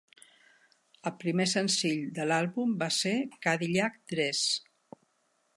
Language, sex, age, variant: Catalan, female, 60-69, Central